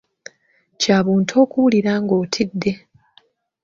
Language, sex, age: Ganda, female, 30-39